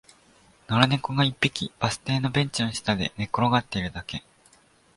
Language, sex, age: Japanese, male, 19-29